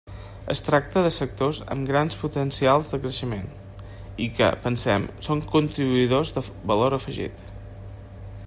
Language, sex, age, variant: Catalan, male, 30-39, Nord-Occidental